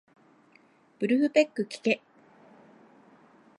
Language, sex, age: Japanese, female, 50-59